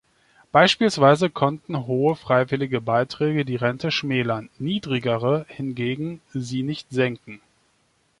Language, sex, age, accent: German, male, 30-39, Deutschland Deutsch